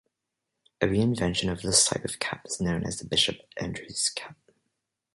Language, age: English, 19-29